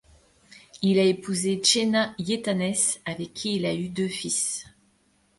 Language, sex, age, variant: French, female, 30-39, Français de métropole